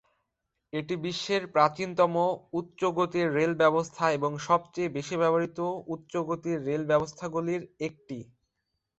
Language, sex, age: Bengali, male, 19-29